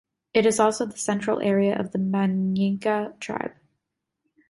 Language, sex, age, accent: English, female, 19-29, United States English